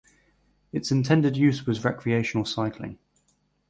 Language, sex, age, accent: English, male, 19-29, England English